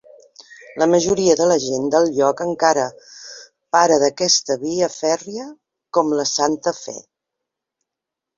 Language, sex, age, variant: Catalan, female, 50-59, Central